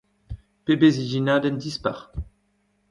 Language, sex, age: Breton, male, 19-29